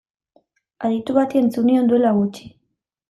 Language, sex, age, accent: Basque, female, 19-29, Erdialdekoa edo Nafarra (Gipuzkoa, Nafarroa)